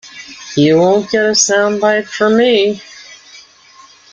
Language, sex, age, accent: English, female, 60-69, United States English